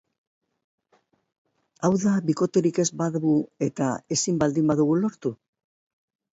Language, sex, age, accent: Basque, female, 70-79, Mendebalekoa (Araba, Bizkaia, Gipuzkoako mendebaleko herri batzuk)